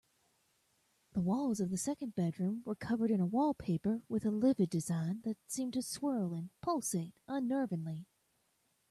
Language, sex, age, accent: English, female, 30-39, United States English